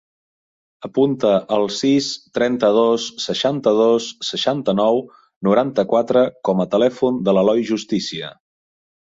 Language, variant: Catalan, Central